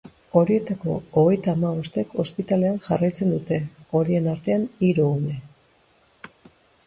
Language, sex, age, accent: Basque, female, 40-49, Mendebalekoa (Araba, Bizkaia, Gipuzkoako mendebaleko herri batzuk)